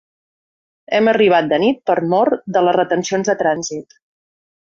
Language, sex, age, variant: Catalan, female, 50-59, Central